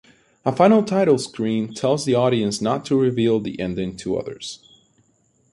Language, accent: English, United States English